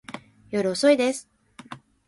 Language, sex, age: Japanese, female, 19-29